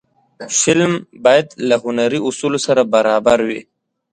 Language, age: Pashto, 19-29